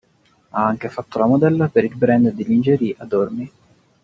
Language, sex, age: Italian, male, 19-29